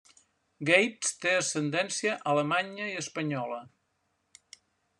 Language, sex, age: Catalan, male, 70-79